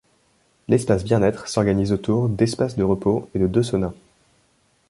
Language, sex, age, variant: French, male, 19-29, Français de métropole